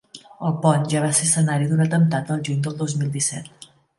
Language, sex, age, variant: Catalan, female, 50-59, Central